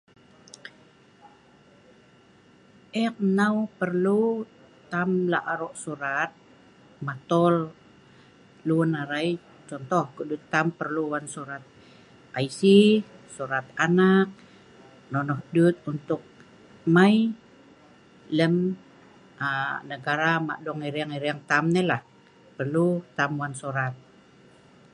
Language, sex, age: Sa'ban, female, 50-59